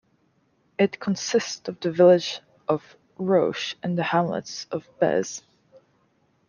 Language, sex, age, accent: English, female, 19-29, Canadian English